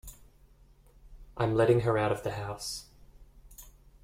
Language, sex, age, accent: English, male, 19-29, Australian English